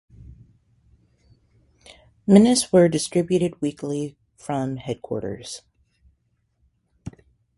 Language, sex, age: English, female, 40-49